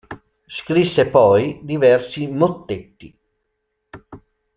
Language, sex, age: Italian, male, 60-69